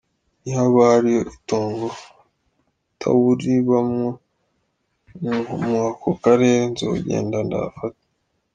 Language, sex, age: Kinyarwanda, male, under 19